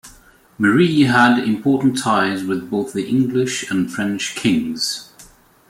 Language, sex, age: English, male, 40-49